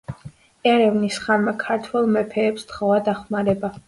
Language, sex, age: Georgian, female, under 19